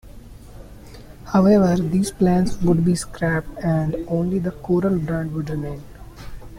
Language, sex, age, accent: English, male, 19-29, India and South Asia (India, Pakistan, Sri Lanka)